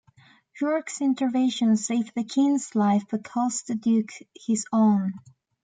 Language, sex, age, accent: English, female, 19-29, Irish English